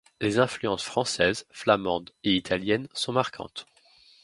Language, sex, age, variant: French, male, 19-29, Français de métropole